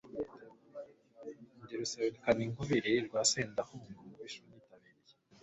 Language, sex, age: Kinyarwanda, male, 19-29